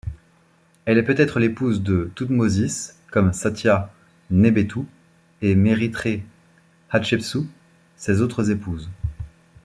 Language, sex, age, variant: French, male, 30-39, Français de métropole